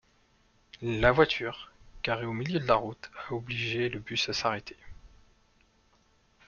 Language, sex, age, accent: French, male, 30-39, Français de l'ouest de la France